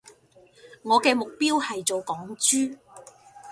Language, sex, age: Cantonese, female, 50-59